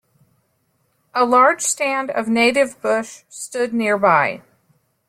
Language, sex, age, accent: English, female, 50-59, United States English